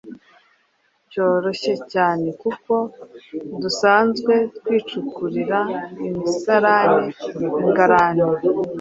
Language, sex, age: Kinyarwanda, female, 30-39